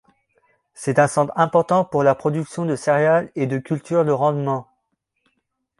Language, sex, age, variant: French, male, 19-29, Français de métropole